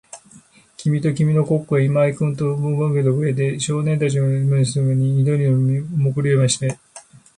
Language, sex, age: Japanese, male, 50-59